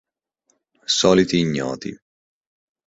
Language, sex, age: Italian, male, 19-29